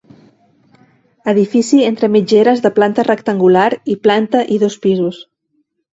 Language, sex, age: Catalan, female, 40-49